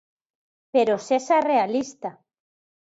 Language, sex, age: Galician, female, 50-59